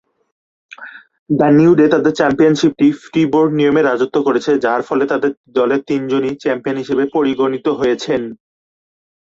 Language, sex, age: Bengali, male, 19-29